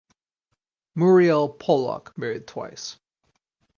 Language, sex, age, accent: English, male, 30-39, United States English